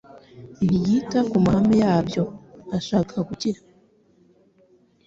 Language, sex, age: Kinyarwanda, female, under 19